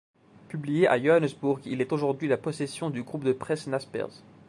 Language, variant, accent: French, Français d'Europe, Français de Suisse